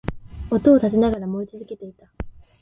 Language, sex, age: Japanese, female, 19-29